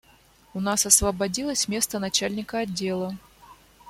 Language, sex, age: Russian, female, 19-29